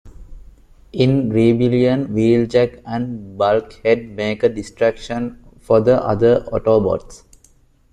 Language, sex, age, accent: English, male, 19-29, India and South Asia (India, Pakistan, Sri Lanka)